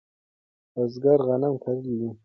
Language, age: Pashto, 19-29